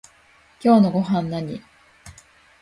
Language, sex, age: Japanese, female, 19-29